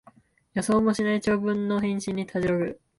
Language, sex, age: Japanese, female, 19-29